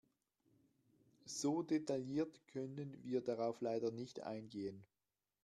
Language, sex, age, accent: German, male, 50-59, Schweizerdeutsch